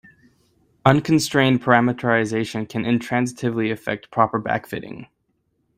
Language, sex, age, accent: English, male, 19-29, United States English